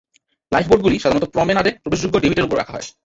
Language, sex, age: Bengali, male, 19-29